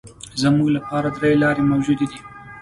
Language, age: Pashto, 30-39